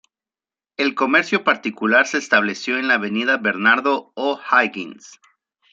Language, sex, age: Spanish, male, 30-39